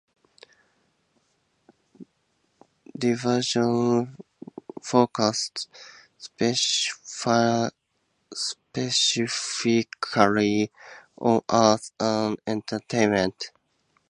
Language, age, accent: English, 19-29, United States English